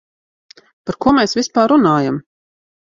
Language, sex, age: Latvian, female, 30-39